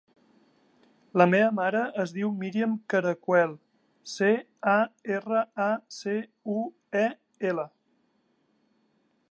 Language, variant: Catalan, Central